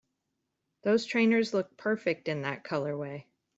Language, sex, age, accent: English, female, 30-39, United States English